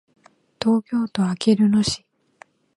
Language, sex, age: Japanese, female, 19-29